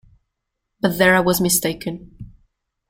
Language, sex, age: English, female, 19-29